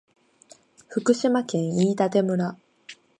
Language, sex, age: Japanese, female, 19-29